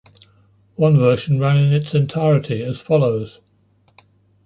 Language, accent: English, England English